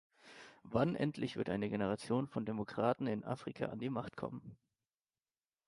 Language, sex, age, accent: German, male, 19-29, Deutschland Deutsch